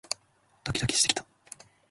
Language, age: Japanese, 19-29